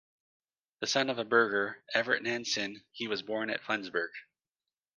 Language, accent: English, United States English